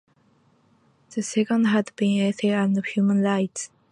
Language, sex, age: English, female, 19-29